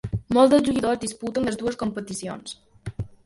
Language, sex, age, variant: Catalan, female, under 19, Balear